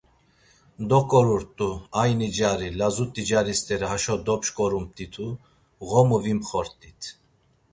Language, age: Laz, 40-49